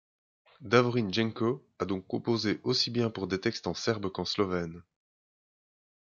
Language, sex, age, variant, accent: French, male, 30-39, Français d'Europe, Français de Belgique